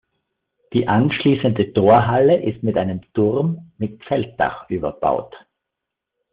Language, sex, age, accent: German, male, 50-59, Österreichisches Deutsch